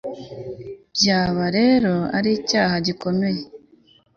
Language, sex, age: Kinyarwanda, female, 19-29